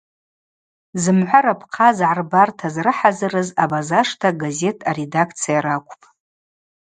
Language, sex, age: Abaza, female, 40-49